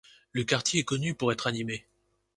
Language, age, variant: French, 40-49, Français de métropole